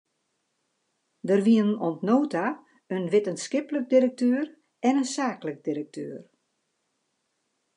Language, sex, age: Western Frisian, female, 50-59